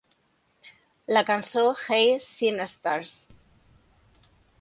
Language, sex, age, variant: Catalan, female, 40-49, Central